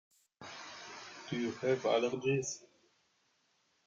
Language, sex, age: English, male, 19-29